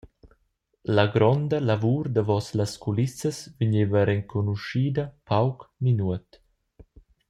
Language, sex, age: Romansh, male, 19-29